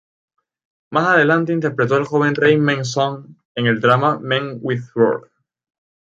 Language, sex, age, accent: Spanish, male, 19-29, España: Islas Canarias